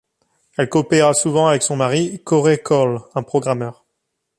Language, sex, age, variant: French, male, 19-29, Français de métropole